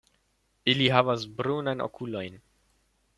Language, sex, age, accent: Esperanto, male, 19-29, Internacia